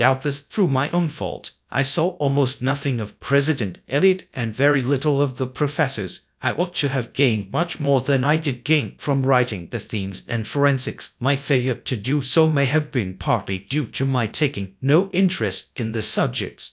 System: TTS, GradTTS